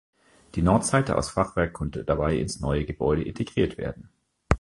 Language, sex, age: German, male, 40-49